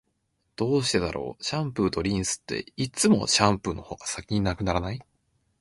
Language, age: Japanese, 19-29